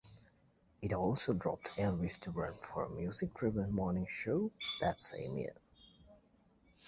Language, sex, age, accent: English, male, 19-29, England English